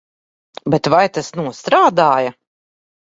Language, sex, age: Latvian, female, 40-49